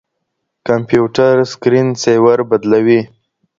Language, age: Pashto, under 19